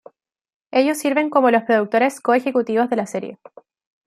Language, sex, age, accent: Spanish, female, 19-29, Chileno: Chile, Cuyo